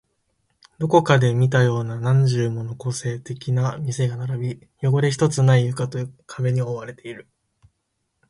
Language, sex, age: Japanese, male, 19-29